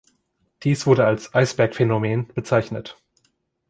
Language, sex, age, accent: German, male, 19-29, Deutschland Deutsch